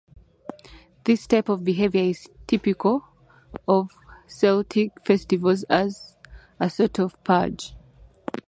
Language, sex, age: English, female, 30-39